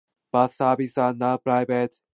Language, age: English, 19-29